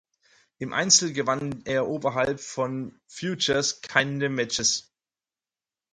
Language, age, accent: German, 30-39, Deutschland Deutsch